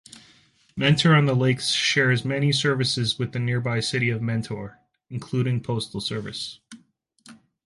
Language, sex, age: English, male, 30-39